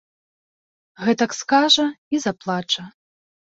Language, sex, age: Belarusian, female, 30-39